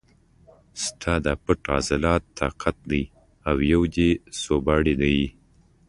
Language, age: Pashto, 19-29